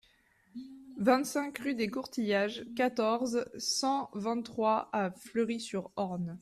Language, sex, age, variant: French, female, 19-29, Français de métropole